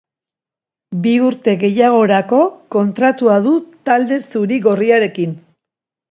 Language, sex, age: Basque, female, 60-69